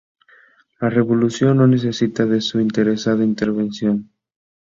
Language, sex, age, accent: Spanish, male, 19-29, México